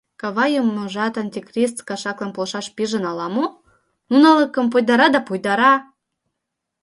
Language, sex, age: Mari, female, under 19